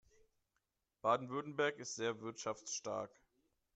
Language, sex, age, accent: German, male, 30-39, Deutschland Deutsch